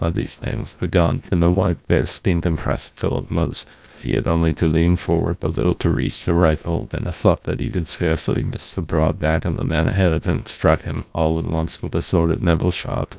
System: TTS, GlowTTS